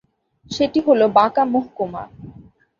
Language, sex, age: Bengali, female, under 19